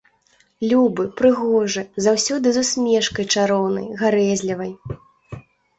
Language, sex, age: Belarusian, female, 19-29